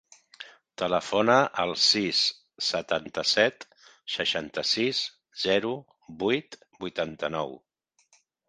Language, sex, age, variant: Catalan, male, 50-59, Central